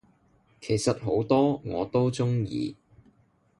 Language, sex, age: Cantonese, male, 19-29